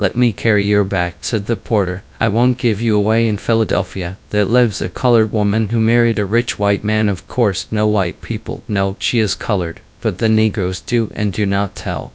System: TTS, GradTTS